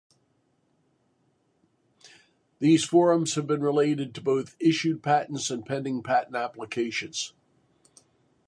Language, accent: English, United States English